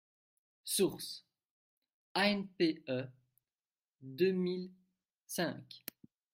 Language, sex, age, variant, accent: French, male, 19-29, Français d'Europe, Français de Belgique